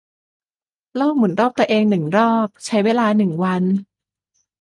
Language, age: Thai, 19-29